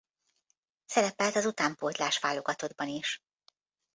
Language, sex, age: Hungarian, female, 50-59